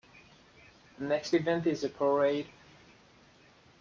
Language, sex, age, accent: English, male, 19-29, England English